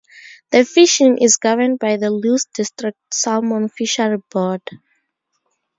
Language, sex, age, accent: English, female, 19-29, Southern African (South Africa, Zimbabwe, Namibia)